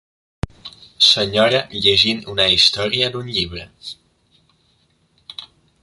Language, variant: Catalan, Septentrional